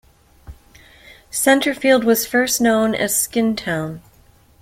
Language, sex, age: English, female, 50-59